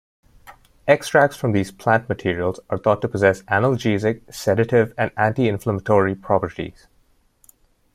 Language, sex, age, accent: English, male, 19-29, India and South Asia (India, Pakistan, Sri Lanka)